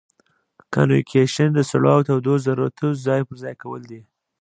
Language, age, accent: Pashto, 19-29, معیاري پښتو